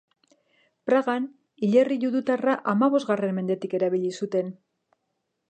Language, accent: Basque, Mendebalekoa (Araba, Bizkaia, Gipuzkoako mendebaleko herri batzuk)